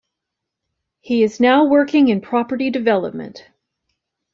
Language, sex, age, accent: English, female, 50-59, United States English